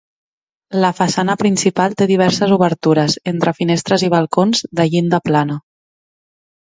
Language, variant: Catalan, Central